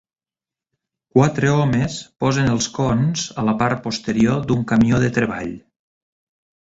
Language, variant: Catalan, Nord-Occidental